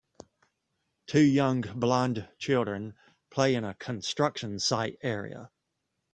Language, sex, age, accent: English, male, 40-49, United States English